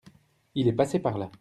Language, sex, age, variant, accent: French, male, 30-39, Français d'Europe, Français de Belgique